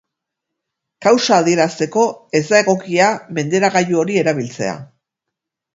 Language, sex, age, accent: Basque, female, 50-59, Erdialdekoa edo Nafarra (Gipuzkoa, Nafarroa)